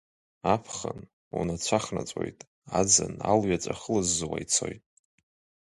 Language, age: Abkhazian, 19-29